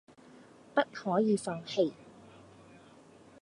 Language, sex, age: Cantonese, female, 30-39